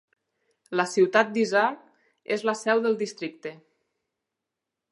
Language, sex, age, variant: Catalan, female, 19-29, Nord-Occidental